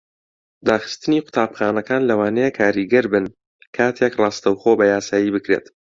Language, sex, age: Central Kurdish, male, 19-29